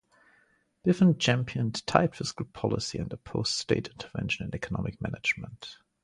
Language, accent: English, German English